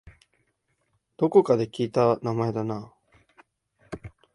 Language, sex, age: Japanese, male, 19-29